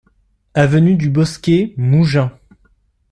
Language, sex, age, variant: French, male, 19-29, Français de métropole